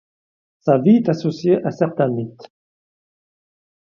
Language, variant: French, Français de métropole